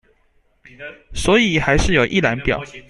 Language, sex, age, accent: Chinese, male, 19-29, 出生地：新北市